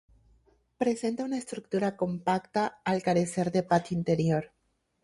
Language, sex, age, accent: Spanish, female, 19-29, Caribe: Cuba, Venezuela, Puerto Rico, República Dominicana, Panamá, Colombia caribeña, México caribeño, Costa del golfo de México